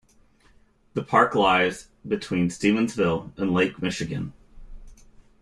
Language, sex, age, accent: English, male, 30-39, United States English